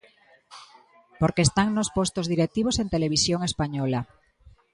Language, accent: Galician, Normativo (estándar)